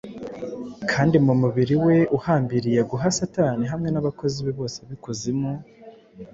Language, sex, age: Kinyarwanda, male, 19-29